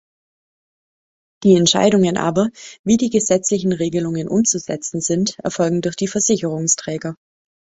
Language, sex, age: German, female, 30-39